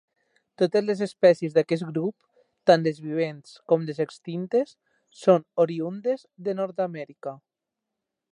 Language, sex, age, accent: Catalan, male, 19-29, valencià